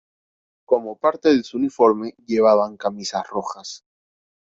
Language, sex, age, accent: Spanish, male, 19-29, Andino-Pacífico: Colombia, Perú, Ecuador, oeste de Bolivia y Venezuela andina